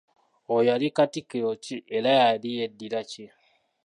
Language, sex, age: Ganda, male, 19-29